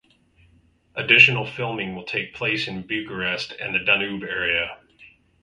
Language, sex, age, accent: English, male, 40-49, United States English